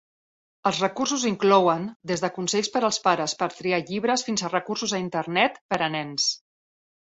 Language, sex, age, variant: Catalan, female, 50-59, Septentrional